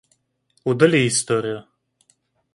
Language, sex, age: Russian, male, 30-39